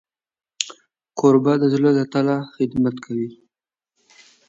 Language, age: Pashto, 19-29